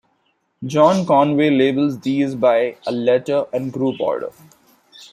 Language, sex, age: English, male, 19-29